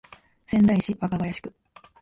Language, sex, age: Japanese, female, 19-29